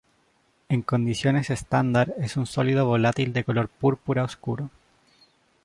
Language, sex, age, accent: Spanish, male, 19-29, Chileno: Chile, Cuyo